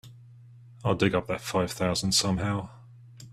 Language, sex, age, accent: English, male, 30-39, England English